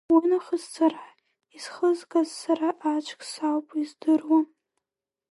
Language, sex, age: Abkhazian, female, under 19